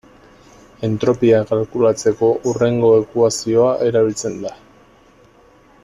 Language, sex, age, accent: Basque, male, 40-49, Erdialdekoa edo Nafarra (Gipuzkoa, Nafarroa)